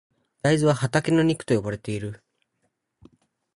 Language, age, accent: Japanese, under 19, 標準語